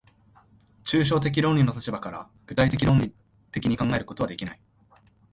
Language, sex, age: Japanese, male, 19-29